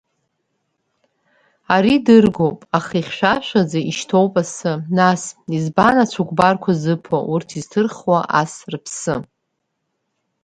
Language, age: Abkhazian, 30-39